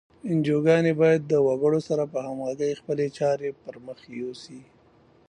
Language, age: Pashto, 30-39